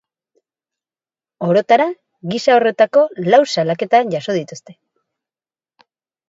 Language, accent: Basque, Mendebalekoa (Araba, Bizkaia, Gipuzkoako mendebaleko herri batzuk)